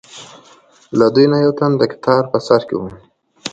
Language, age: Pashto, 19-29